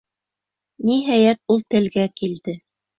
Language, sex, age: Bashkir, female, 40-49